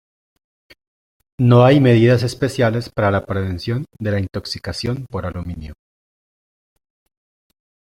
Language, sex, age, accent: Spanish, male, 19-29, Andino-Pacífico: Colombia, Perú, Ecuador, oeste de Bolivia y Venezuela andina